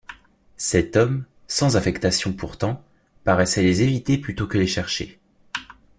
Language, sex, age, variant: French, male, 19-29, Français de métropole